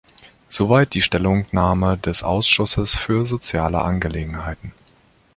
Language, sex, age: German, male, 30-39